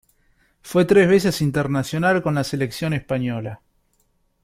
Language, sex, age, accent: Spanish, male, 19-29, Rioplatense: Argentina, Uruguay, este de Bolivia, Paraguay